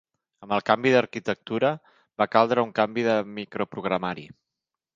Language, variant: Catalan, Central